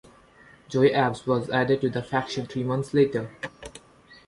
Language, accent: English, India and South Asia (India, Pakistan, Sri Lanka)